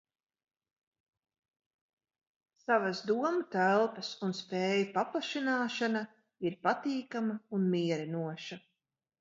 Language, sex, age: Latvian, female, 50-59